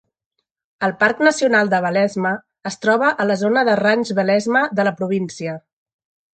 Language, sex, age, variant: Catalan, female, 40-49, Central